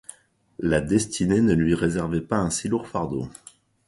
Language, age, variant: French, 30-39, Français de métropole